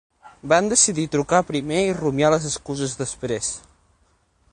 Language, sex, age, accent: Catalan, male, 19-29, central; nord-occidental